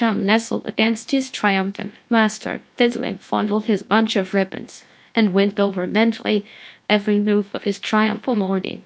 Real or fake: fake